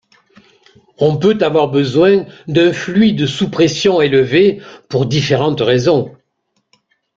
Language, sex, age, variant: French, male, 50-59, Français de métropole